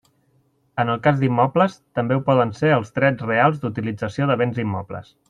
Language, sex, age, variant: Catalan, male, 30-39, Central